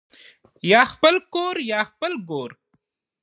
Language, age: Pashto, 19-29